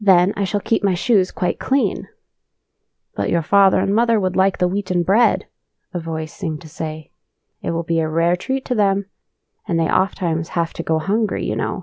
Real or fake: real